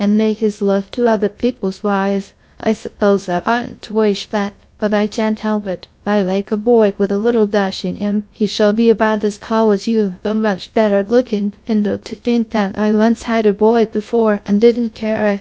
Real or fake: fake